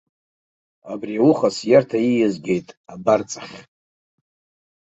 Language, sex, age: Abkhazian, male, 50-59